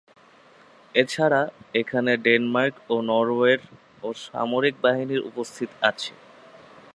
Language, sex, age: Bengali, male, 19-29